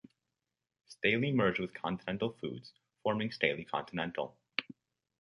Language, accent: English, United States English